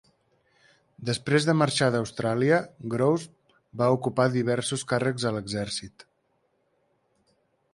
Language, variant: Catalan, Central